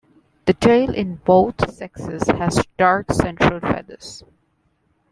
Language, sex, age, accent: English, female, 19-29, India and South Asia (India, Pakistan, Sri Lanka)